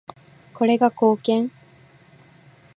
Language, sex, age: Japanese, female, 19-29